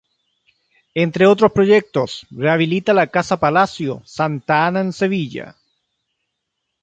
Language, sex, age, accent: Spanish, male, 40-49, Chileno: Chile, Cuyo